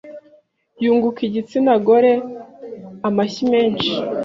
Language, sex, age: Kinyarwanda, female, 19-29